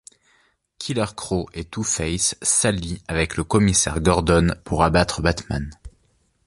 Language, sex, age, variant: French, male, 19-29, Français de métropole